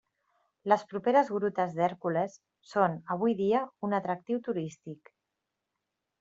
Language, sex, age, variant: Catalan, female, 40-49, Central